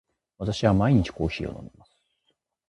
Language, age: Japanese, 30-39